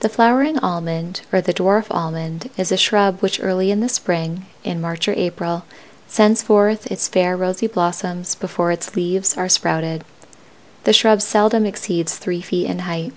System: none